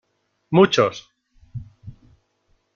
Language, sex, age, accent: Spanish, male, 40-49, España: Centro-Sur peninsular (Madrid, Toledo, Castilla-La Mancha)